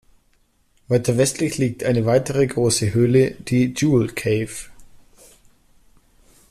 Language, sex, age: German, male, 30-39